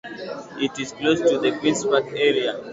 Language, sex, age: English, male, 19-29